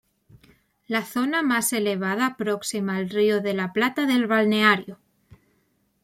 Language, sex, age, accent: Spanish, female, 19-29, España: Centro-Sur peninsular (Madrid, Toledo, Castilla-La Mancha)